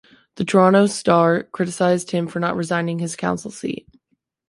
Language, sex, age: English, female, 19-29